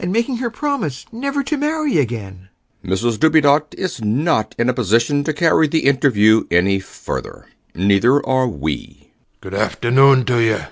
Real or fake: real